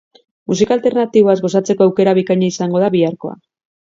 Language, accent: Basque, Mendebalekoa (Araba, Bizkaia, Gipuzkoako mendebaleko herri batzuk)